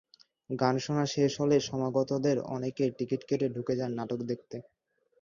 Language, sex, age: Bengali, male, 19-29